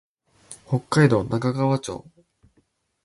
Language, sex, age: Japanese, male, 19-29